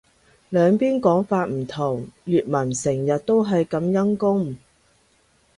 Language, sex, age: Cantonese, female, 30-39